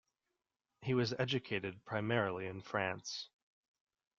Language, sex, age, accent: English, male, 30-39, United States English